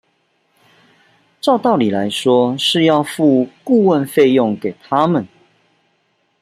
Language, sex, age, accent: Chinese, male, 40-49, 出生地：臺北市